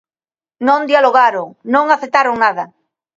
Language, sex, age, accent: Galician, female, 60-69, Normativo (estándar)